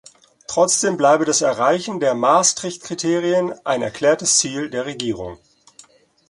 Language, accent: German, Deutschland Deutsch